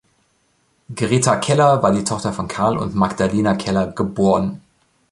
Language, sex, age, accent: German, male, 40-49, Deutschland Deutsch